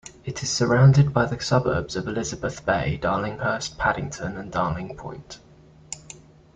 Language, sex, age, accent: English, male, 19-29, England English